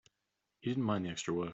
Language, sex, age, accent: English, male, 30-39, Australian English